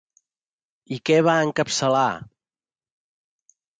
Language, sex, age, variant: Catalan, male, 40-49, Central